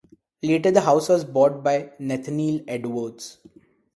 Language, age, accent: English, 19-29, India and South Asia (India, Pakistan, Sri Lanka)